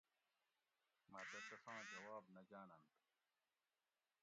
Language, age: Gawri, 40-49